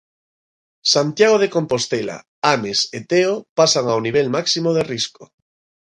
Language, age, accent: Galician, 19-29, Normativo (estándar)